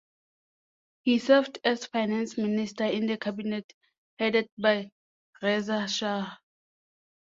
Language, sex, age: English, female, 19-29